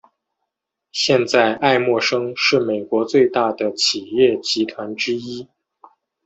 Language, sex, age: Chinese, male, 40-49